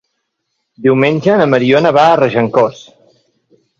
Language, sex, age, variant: Catalan, male, 40-49, Central